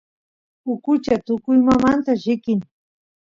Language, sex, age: Santiago del Estero Quichua, female, 50-59